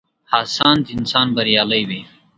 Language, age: Pashto, 19-29